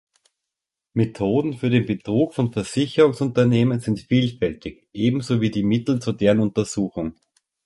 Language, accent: German, Österreichisches Deutsch